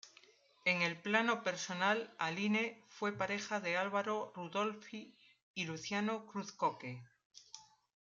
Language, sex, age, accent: Spanish, female, 50-59, España: Norte peninsular (Asturias, Castilla y León, Cantabria, País Vasco, Navarra, Aragón, La Rioja, Guadalajara, Cuenca)